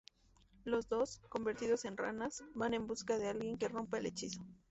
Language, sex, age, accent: Spanish, female, 19-29, México